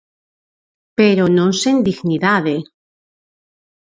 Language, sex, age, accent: Galician, female, 40-49, Normativo (estándar)